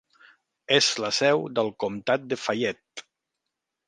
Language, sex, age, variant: Catalan, male, 50-59, Central